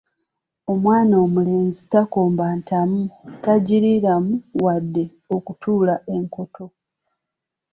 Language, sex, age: Ganda, female, 40-49